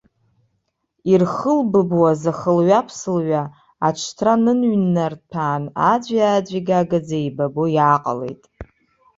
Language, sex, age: Abkhazian, female, 30-39